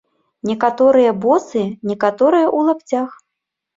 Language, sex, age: Belarusian, female, 30-39